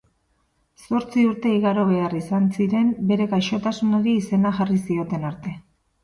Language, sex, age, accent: Basque, female, 40-49, Erdialdekoa edo Nafarra (Gipuzkoa, Nafarroa)